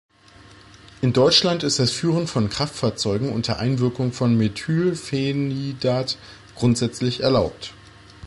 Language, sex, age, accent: German, male, 30-39, Deutschland Deutsch